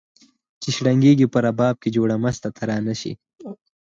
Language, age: Pashto, under 19